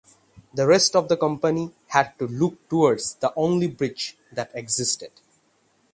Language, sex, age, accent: English, male, under 19, India and South Asia (India, Pakistan, Sri Lanka)